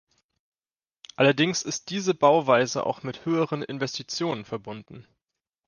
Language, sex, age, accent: German, male, 19-29, Deutschland Deutsch